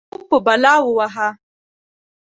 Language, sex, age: Pashto, female, 19-29